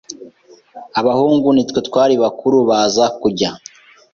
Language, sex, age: Kinyarwanda, male, 19-29